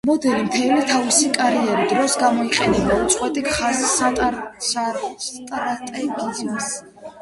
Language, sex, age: Georgian, female, under 19